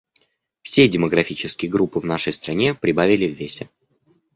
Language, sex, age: Russian, male, under 19